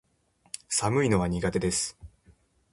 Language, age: Japanese, 19-29